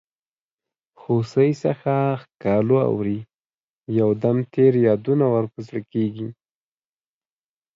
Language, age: Pashto, 19-29